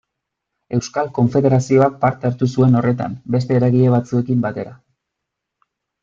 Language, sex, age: Basque, male, 30-39